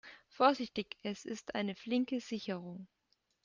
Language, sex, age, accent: German, female, 19-29, Deutschland Deutsch